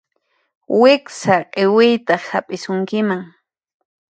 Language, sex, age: Puno Quechua, female, 30-39